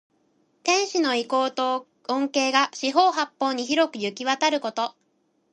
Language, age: Japanese, 19-29